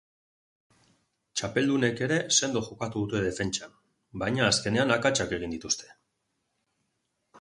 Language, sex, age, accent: Basque, male, 40-49, Mendebalekoa (Araba, Bizkaia, Gipuzkoako mendebaleko herri batzuk)